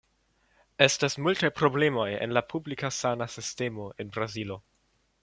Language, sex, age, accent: Esperanto, male, 19-29, Internacia